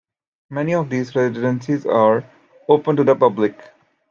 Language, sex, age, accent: English, male, 19-29, United States English